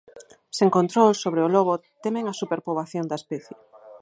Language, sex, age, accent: Galician, female, 30-39, Normativo (estándar)